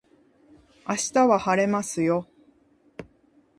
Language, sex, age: Japanese, female, 40-49